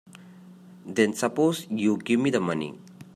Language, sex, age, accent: English, male, 30-39, India and South Asia (India, Pakistan, Sri Lanka)